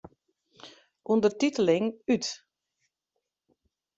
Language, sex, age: Western Frisian, female, 50-59